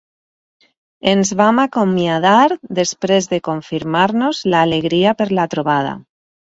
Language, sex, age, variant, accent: Catalan, female, 40-49, Valencià meridional, valencià